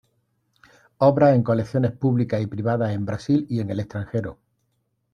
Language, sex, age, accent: Spanish, male, 50-59, España: Sur peninsular (Andalucia, Extremadura, Murcia)